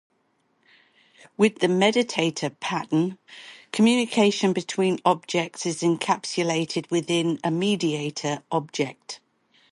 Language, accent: English, England English